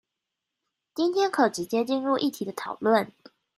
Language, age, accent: Chinese, 19-29, 出生地：臺北市